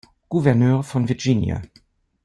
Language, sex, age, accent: German, male, 70-79, Deutschland Deutsch